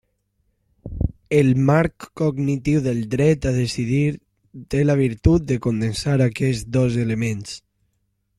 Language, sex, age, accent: Catalan, male, under 19, valencià